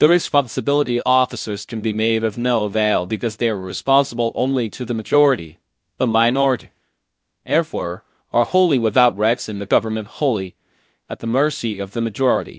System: TTS, VITS